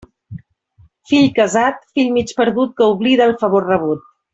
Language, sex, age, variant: Catalan, female, 40-49, Central